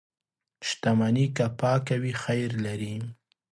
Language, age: Pashto, 19-29